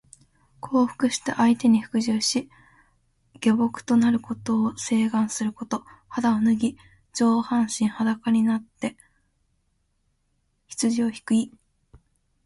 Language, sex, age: Japanese, female, 19-29